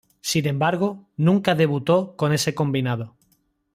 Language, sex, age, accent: Spanish, male, 30-39, España: Sur peninsular (Andalucia, Extremadura, Murcia)